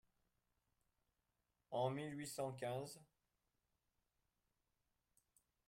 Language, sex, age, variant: French, male, 50-59, Français de métropole